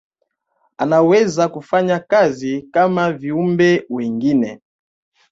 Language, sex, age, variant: Swahili, male, 40-49, Kiswahili cha Bara ya Tanzania